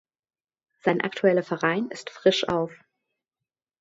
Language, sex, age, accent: German, female, 30-39, Hochdeutsch